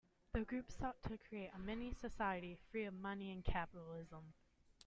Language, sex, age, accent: English, female, 19-29, United States English